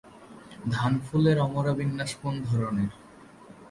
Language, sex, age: Bengali, male, 19-29